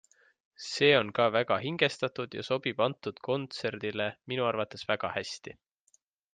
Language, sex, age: Estonian, male, 19-29